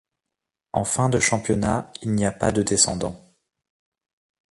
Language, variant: French, Français de métropole